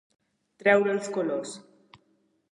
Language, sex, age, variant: Catalan, female, under 19, Balear